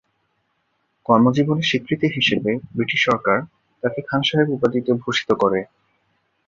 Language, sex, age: Bengali, male, 19-29